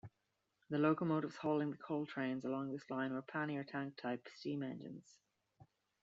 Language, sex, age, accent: English, female, 40-49, Irish English